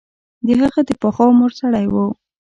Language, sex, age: Pashto, female, under 19